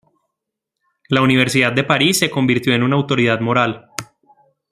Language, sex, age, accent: Spanish, male, 19-29, Andino-Pacífico: Colombia, Perú, Ecuador, oeste de Bolivia y Venezuela andina